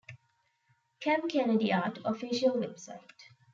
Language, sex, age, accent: English, female, 19-29, India and South Asia (India, Pakistan, Sri Lanka)